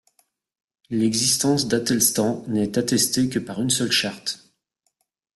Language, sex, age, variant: French, male, 40-49, Français de métropole